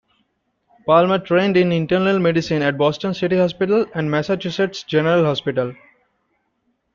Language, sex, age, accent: English, male, 19-29, India and South Asia (India, Pakistan, Sri Lanka)